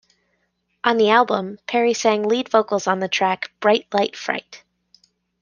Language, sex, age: English, female, 30-39